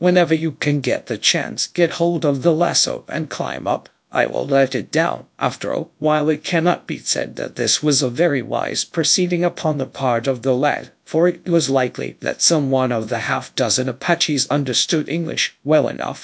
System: TTS, GradTTS